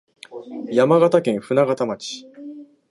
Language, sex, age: Japanese, male, under 19